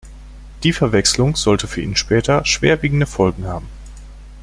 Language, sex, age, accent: German, male, 40-49, Deutschland Deutsch